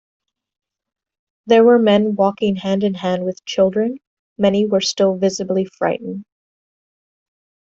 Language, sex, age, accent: English, female, 30-39, United States English